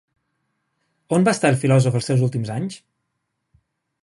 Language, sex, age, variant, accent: Catalan, male, 30-39, Nord-Occidental, nord-occidental